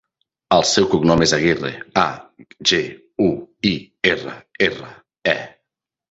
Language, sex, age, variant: Catalan, male, 30-39, Central